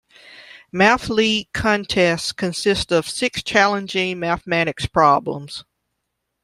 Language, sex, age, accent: English, female, 30-39, United States English